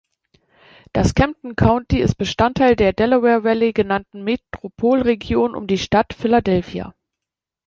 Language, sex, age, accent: German, female, 30-39, Deutschland Deutsch